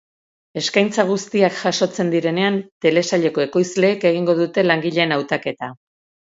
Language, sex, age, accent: Basque, female, 50-59, Erdialdekoa edo Nafarra (Gipuzkoa, Nafarroa)